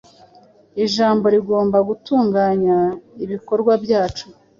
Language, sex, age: Kinyarwanda, female, 50-59